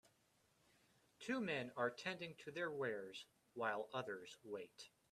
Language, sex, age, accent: English, male, 19-29, United States English